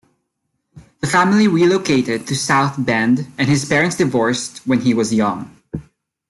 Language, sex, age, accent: English, male, 19-29, Filipino